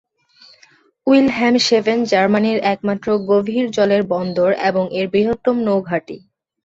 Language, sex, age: Bengali, female, 19-29